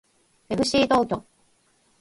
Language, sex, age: Japanese, female, 40-49